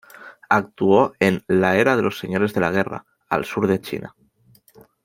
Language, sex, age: Spanish, male, 19-29